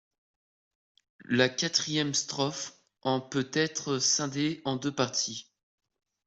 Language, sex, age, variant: French, male, under 19, Français de métropole